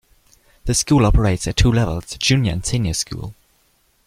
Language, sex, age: English, male, under 19